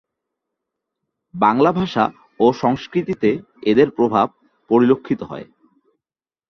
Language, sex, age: Bengali, male, 19-29